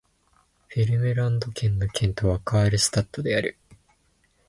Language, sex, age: Japanese, male, 19-29